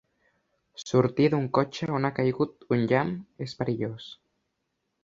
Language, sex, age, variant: Catalan, male, under 19, Central